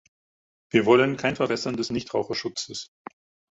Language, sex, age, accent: German, male, 50-59, Deutschland Deutsch